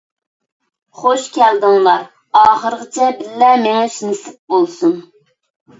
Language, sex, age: Uyghur, female, 19-29